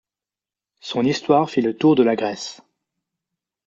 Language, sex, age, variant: French, male, 19-29, Français de métropole